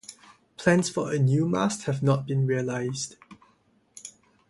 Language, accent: English, United States English; Singaporean English